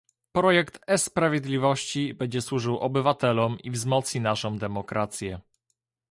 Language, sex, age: Polish, male, 19-29